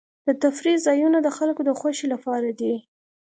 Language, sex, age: Pashto, female, 19-29